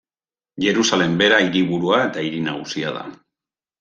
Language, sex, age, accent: Basque, male, 50-59, Erdialdekoa edo Nafarra (Gipuzkoa, Nafarroa)